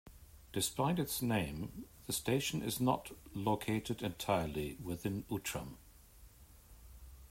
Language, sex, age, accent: English, male, 60-69, England English